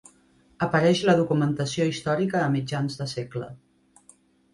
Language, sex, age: Catalan, female, 30-39